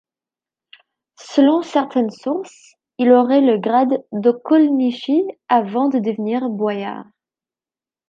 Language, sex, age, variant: French, female, 19-29, Français de métropole